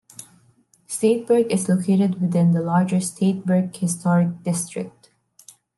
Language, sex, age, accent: English, female, 19-29, Filipino